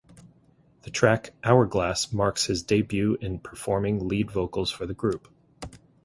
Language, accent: English, United States English